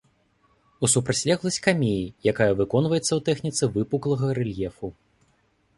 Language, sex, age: Belarusian, male, 19-29